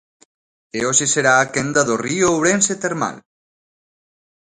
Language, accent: Galician, Normativo (estándar)